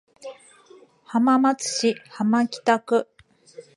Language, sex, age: Japanese, female, 30-39